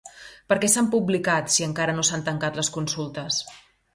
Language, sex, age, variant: Catalan, female, 40-49, Central